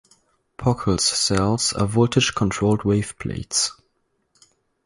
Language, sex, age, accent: English, male, under 19, German English